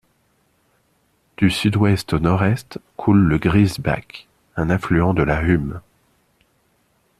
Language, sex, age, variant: French, male, 30-39, Français de métropole